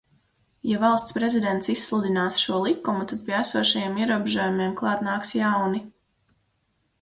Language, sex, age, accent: Latvian, female, 19-29, Vidus dialekts